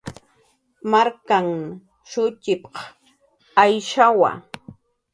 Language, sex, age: Jaqaru, female, 40-49